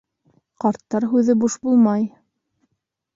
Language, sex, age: Bashkir, female, 19-29